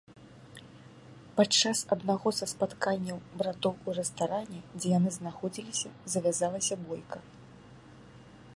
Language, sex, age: Belarusian, female, 60-69